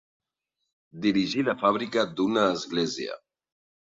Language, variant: Catalan, Central